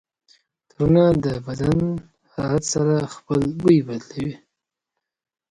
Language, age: Pashto, 30-39